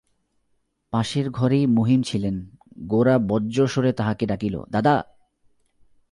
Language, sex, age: Bengali, male, 19-29